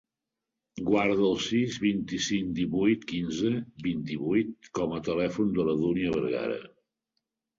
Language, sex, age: Catalan, male, 60-69